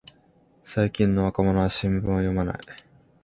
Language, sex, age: Japanese, male, 19-29